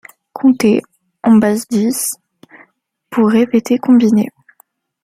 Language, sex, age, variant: French, female, under 19, Français de métropole